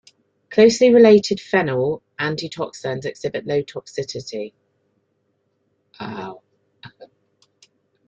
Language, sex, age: English, female, 50-59